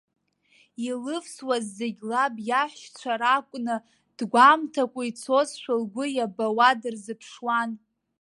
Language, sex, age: Abkhazian, female, under 19